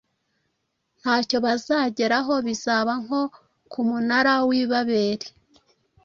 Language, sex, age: Kinyarwanda, female, 30-39